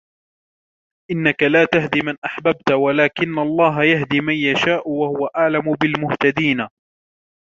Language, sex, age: Arabic, male, 19-29